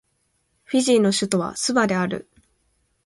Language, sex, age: Japanese, female, 19-29